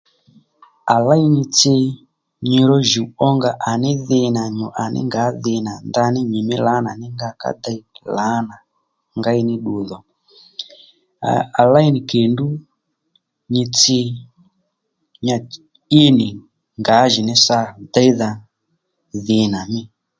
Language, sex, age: Lendu, male, 30-39